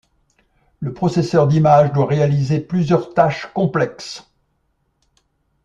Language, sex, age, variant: French, male, 70-79, Français de métropole